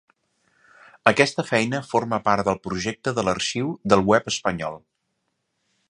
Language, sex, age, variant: Catalan, male, 50-59, Central